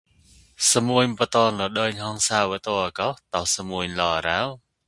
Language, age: Mon, 30-39